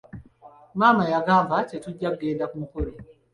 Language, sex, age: Ganda, male, 19-29